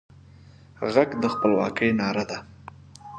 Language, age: Pashto, 30-39